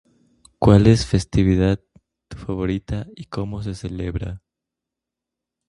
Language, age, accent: Spanish, 19-29, México; Andino-Pacífico: Colombia, Perú, Ecuador, oeste de Bolivia y Venezuela andina